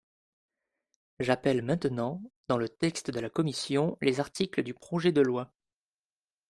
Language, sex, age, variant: French, male, 19-29, Français de métropole